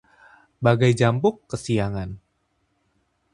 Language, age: Indonesian, 19-29